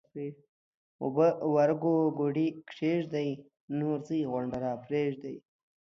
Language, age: Pashto, 19-29